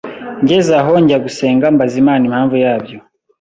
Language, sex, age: Kinyarwanda, male, 19-29